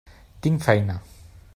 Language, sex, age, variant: Catalan, male, 19-29, Central